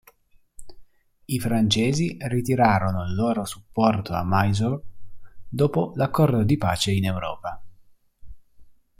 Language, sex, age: Italian, male, 19-29